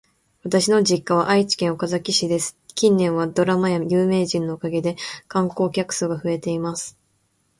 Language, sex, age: Japanese, female, 19-29